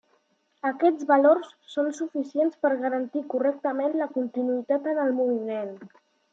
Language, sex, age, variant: Catalan, male, under 19, Central